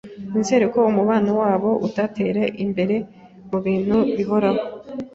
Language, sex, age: Kinyarwanda, female, 19-29